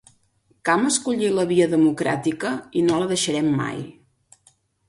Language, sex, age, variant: Catalan, female, 40-49, Septentrional